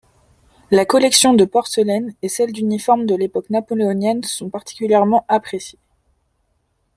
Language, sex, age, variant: French, female, 19-29, Français de métropole